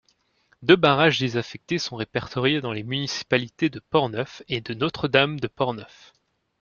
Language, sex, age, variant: French, male, 19-29, Français de métropole